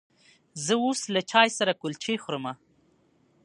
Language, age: Pashto, 30-39